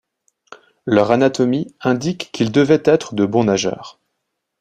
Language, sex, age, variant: French, male, 19-29, Français de métropole